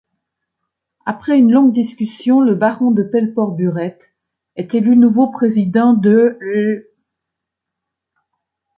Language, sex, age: French, female, 70-79